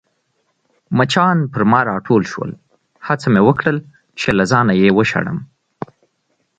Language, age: Pashto, 19-29